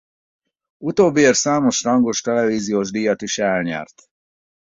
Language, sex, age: Hungarian, male, 40-49